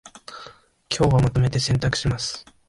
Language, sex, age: Japanese, male, 19-29